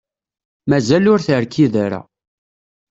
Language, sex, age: Kabyle, male, 30-39